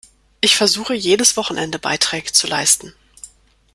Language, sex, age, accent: German, female, 30-39, Deutschland Deutsch